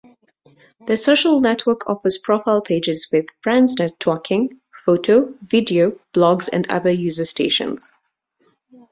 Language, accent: English, England English